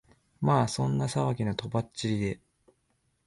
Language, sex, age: Japanese, male, 19-29